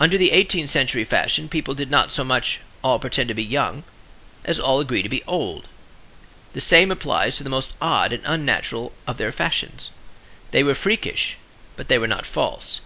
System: none